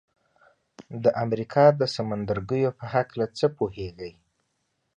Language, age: Pashto, 19-29